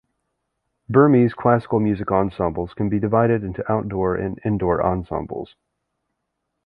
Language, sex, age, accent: English, male, 30-39, United States English